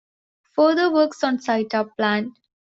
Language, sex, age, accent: English, female, 19-29, India and South Asia (India, Pakistan, Sri Lanka)